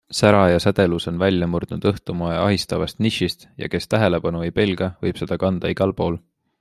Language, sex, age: Estonian, male, 19-29